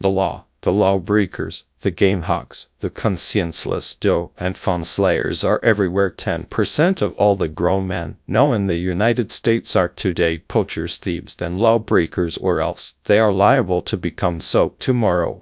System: TTS, GradTTS